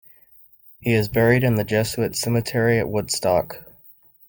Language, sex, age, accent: English, male, 30-39, United States English